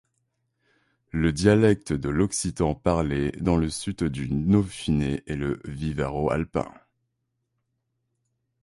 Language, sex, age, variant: French, male, 19-29, Français de métropole